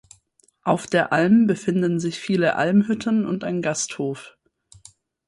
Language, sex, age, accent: German, female, 19-29, Deutschland Deutsch